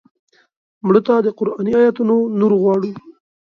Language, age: Pashto, 19-29